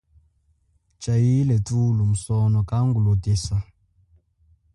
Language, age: Chokwe, 19-29